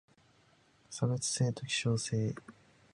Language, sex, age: Japanese, male, 19-29